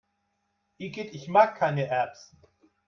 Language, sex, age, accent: German, male, 60-69, Deutschland Deutsch